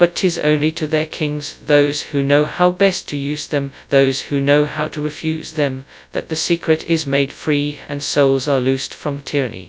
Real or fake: fake